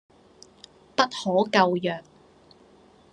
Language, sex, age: Cantonese, female, 19-29